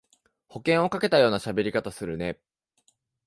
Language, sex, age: Japanese, male, 19-29